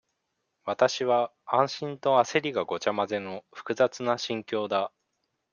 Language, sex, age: Japanese, male, 19-29